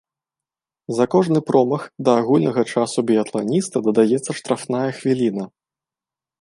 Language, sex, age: Belarusian, male, 19-29